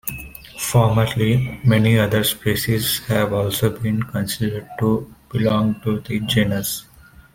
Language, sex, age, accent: English, male, 19-29, India and South Asia (India, Pakistan, Sri Lanka)